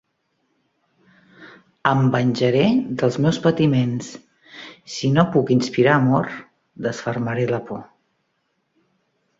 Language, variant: Catalan, Central